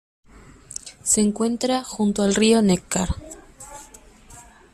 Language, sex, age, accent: Spanish, female, 19-29, Rioplatense: Argentina, Uruguay, este de Bolivia, Paraguay